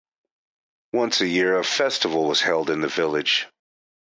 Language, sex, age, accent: English, male, 40-49, United States English